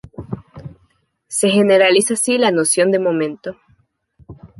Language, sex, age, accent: Spanish, female, 19-29, Andino-Pacífico: Colombia, Perú, Ecuador, oeste de Bolivia y Venezuela andina